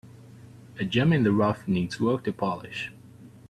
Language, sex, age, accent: English, male, 19-29, United States English